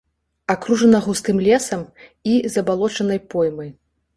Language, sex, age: Belarusian, female, 30-39